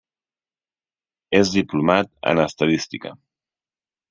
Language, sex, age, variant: Catalan, male, 30-39, Central